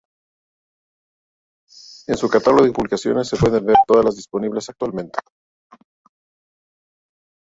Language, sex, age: Spanish, male, 50-59